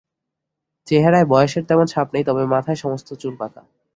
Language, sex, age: Bengali, male, under 19